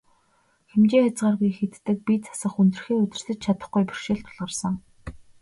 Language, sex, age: Mongolian, female, 19-29